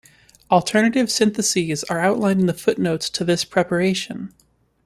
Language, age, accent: English, 19-29, United States English